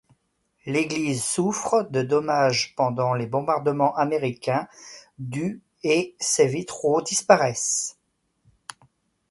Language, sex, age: French, male, 40-49